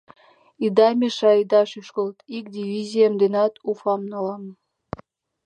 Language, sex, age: Mari, female, under 19